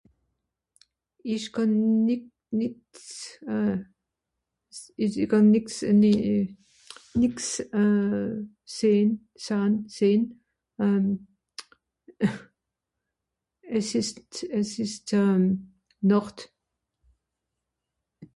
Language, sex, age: Swiss German, female, 60-69